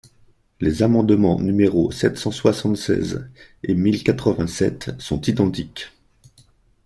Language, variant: French, Français de métropole